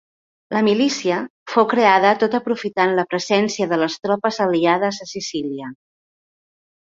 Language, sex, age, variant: Catalan, female, 50-59, Central